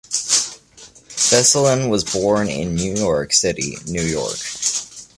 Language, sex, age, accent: English, male, under 19, United States English